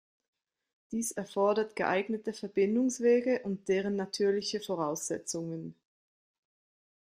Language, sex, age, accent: German, female, 30-39, Schweizerdeutsch